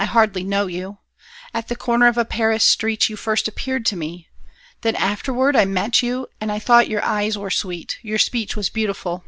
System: none